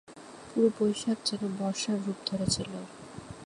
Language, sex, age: Bengali, female, 19-29